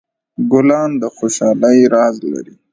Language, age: Pashto, 19-29